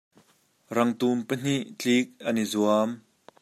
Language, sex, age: Hakha Chin, male, 30-39